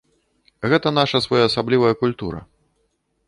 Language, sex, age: Belarusian, male, 40-49